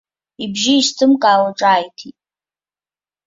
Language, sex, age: Abkhazian, female, under 19